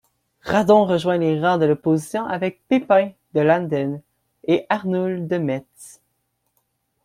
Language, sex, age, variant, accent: French, male, 19-29, Français d'Amérique du Nord, Français du Canada